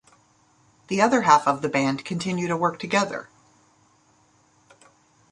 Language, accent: English, United States English